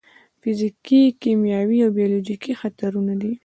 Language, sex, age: Pashto, female, 19-29